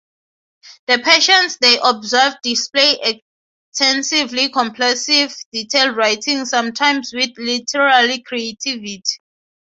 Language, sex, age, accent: English, female, 19-29, Southern African (South Africa, Zimbabwe, Namibia)